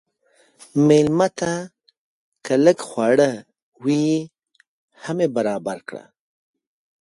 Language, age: Pashto, 40-49